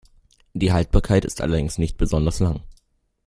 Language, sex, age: German, male, under 19